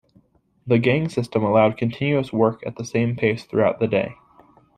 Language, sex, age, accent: English, male, under 19, United States English